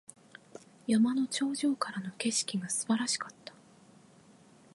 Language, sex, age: Japanese, female, 30-39